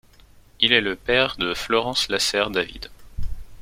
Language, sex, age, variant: French, male, 30-39, Français de métropole